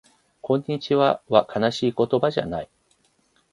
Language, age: Japanese, 40-49